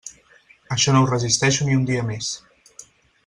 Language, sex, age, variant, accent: Catalan, male, 19-29, Central, central; Barceloní